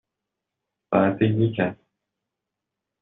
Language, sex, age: Persian, male, 19-29